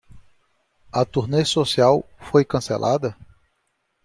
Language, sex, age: Portuguese, male, 40-49